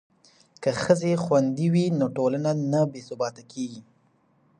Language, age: Pashto, 19-29